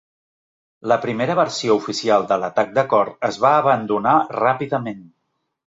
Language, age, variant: Catalan, 40-49, Central